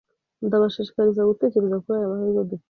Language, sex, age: Kinyarwanda, female, 30-39